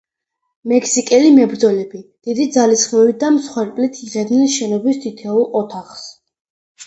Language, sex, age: Georgian, female, under 19